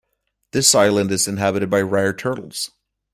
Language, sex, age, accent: English, male, 19-29, United States English